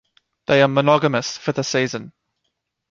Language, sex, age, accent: English, male, 30-39, Australian English